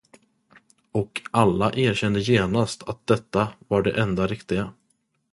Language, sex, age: Swedish, male, under 19